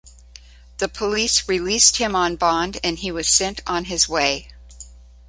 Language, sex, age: English, female, 60-69